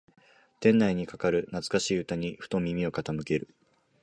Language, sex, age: Japanese, male, 19-29